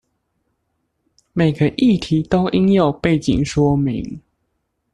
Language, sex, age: Chinese, male, under 19